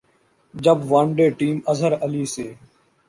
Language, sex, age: Urdu, male, 19-29